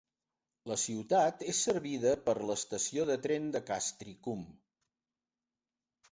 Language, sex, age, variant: Catalan, male, 60-69, Central